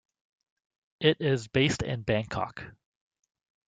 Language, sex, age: English, male, 19-29